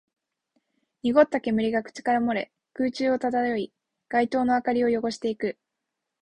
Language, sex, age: Japanese, female, 19-29